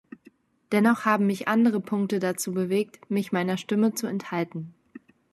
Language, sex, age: German, female, 19-29